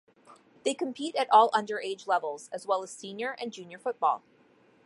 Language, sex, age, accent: English, female, 30-39, United States English